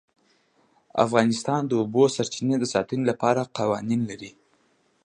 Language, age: Pashto, under 19